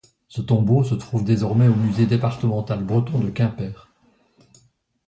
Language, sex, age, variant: French, male, 60-69, Français de métropole